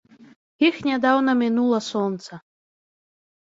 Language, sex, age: Belarusian, female, 19-29